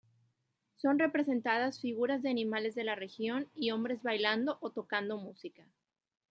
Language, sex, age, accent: Spanish, female, 30-39, México